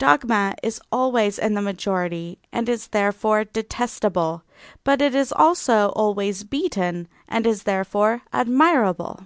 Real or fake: real